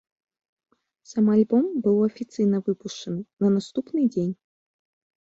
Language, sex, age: Belarusian, female, 19-29